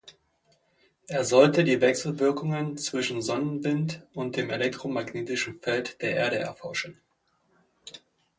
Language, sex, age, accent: German, male, 30-39, Deutschland Deutsch